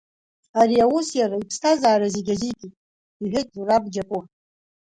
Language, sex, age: Abkhazian, female, 50-59